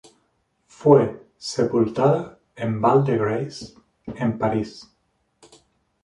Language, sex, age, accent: Spanish, male, 30-39, España: Sur peninsular (Andalucia, Extremadura, Murcia)